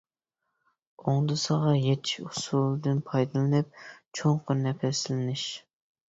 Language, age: Uyghur, 30-39